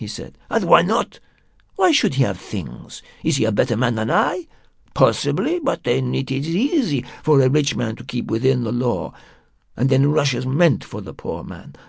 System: none